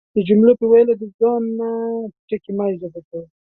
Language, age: Pashto, 19-29